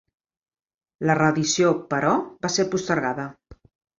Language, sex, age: Catalan, female, 50-59